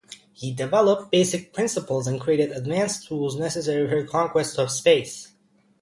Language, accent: English, United States English